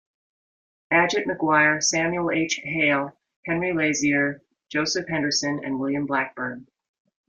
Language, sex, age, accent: English, female, 50-59, United States English